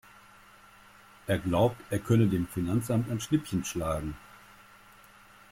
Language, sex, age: German, male, 60-69